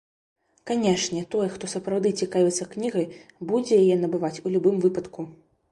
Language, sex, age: Belarusian, female, 19-29